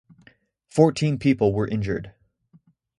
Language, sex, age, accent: English, male, 19-29, United States English